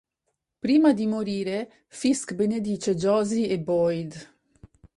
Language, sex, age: Italian, female, 30-39